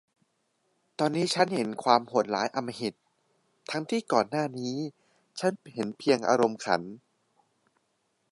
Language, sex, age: Thai, male, under 19